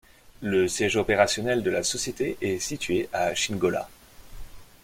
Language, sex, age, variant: French, male, 30-39, Français de métropole